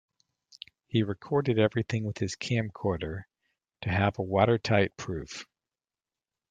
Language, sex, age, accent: English, male, 40-49, United States English